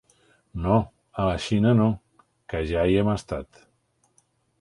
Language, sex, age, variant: Catalan, male, 60-69, Central